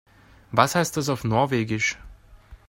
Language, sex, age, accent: German, male, 19-29, Österreichisches Deutsch